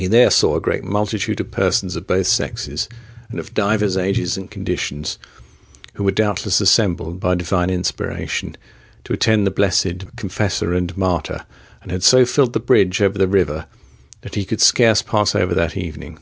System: none